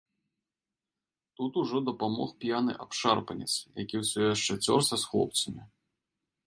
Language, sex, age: Belarusian, male, 30-39